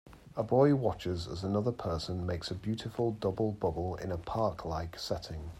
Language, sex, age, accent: English, male, 30-39, England English